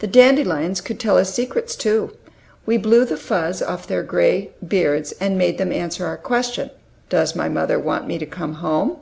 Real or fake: real